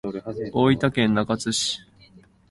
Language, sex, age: Japanese, male, 19-29